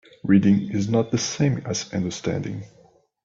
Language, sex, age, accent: English, male, 40-49, United States English